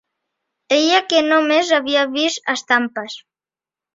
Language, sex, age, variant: Catalan, male, under 19, Central